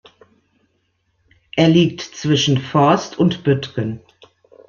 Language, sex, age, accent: German, female, 40-49, Deutschland Deutsch